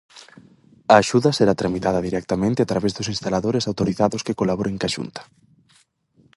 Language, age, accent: Galician, under 19, Central (gheada); Oriental (común en zona oriental)